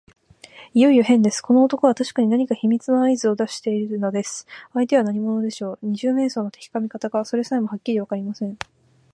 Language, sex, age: Japanese, female, 19-29